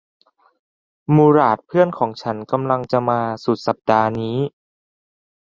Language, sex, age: Thai, male, 19-29